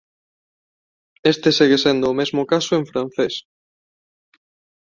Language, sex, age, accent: Galician, male, 19-29, Neofalante